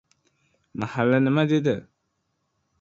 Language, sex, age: Uzbek, male, under 19